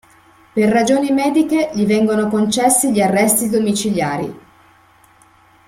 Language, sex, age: Italian, female, 50-59